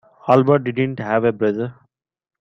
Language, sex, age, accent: English, male, 19-29, India and South Asia (India, Pakistan, Sri Lanka)